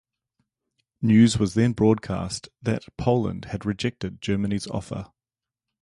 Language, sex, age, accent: English, male, 40-49, New Zealand English